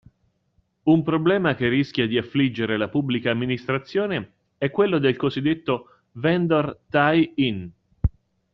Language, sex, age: Italian, male, 50-59